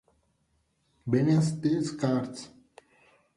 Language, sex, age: Spanish, male, 19-29